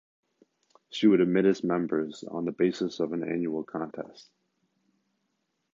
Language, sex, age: English, male, under 19